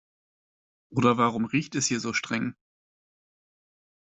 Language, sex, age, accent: German, male, 19-29, Deutschland Deutsch